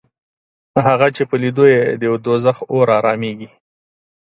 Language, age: Pashto, 30-39